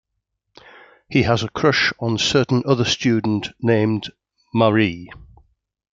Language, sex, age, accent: English, male, 60-69, England English